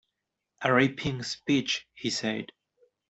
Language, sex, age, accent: English, male, 19-29, United States English